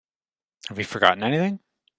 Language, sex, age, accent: English, male, 30-39, Canadian English